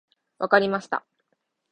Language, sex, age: Japanese, female, 19-29